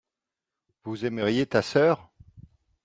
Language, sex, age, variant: French, male, 40-49, Français d'Europe